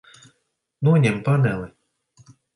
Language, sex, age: Latvian, male, 40-49